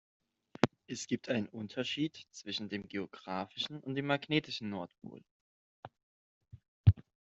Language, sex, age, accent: German, male, 19-29, Deutschland Deutsch